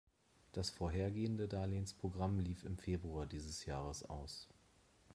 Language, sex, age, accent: German, male, 30-39, Deutschland Deutsch